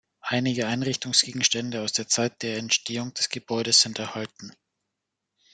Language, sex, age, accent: German, male, 19-29, Deutschland Deutsch